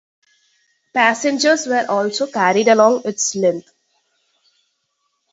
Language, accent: English, India and South Asia (India, Pakistan, Sri Lanka)